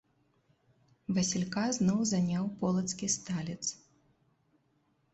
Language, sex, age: Belarusian, female, 30-39